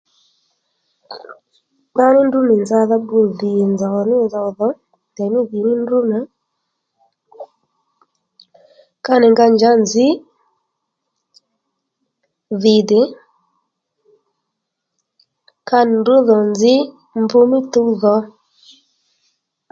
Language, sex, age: Lendu, female, 30-39